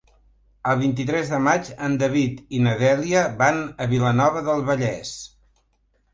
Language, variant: Catalan, Central